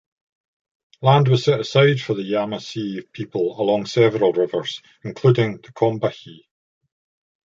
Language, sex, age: English, male, 60-69